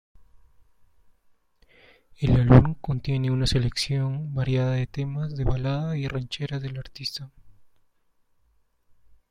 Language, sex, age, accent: Spanish, male, 19-29, Andino-Pacífico: Colombia, Perú, Ecuador, oeste de Bolivia y Venezuela andina